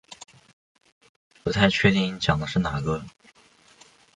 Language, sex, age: Chinese, male, under 19